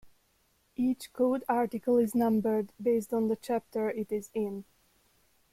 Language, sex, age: English, female, 19-29